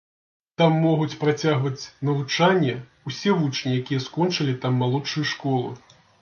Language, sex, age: Belarusian, male, 30-39